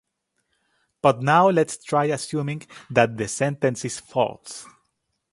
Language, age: English, 19-29